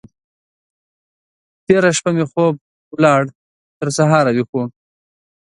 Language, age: Pashto, 30-39